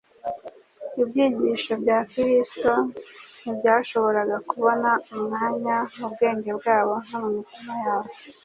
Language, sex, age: Kinyarwanda, female, 30-39